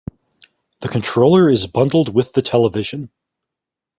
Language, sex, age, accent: English, male, 40-49, United States English